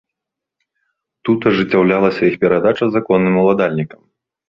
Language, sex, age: Belarusian, male, 30-39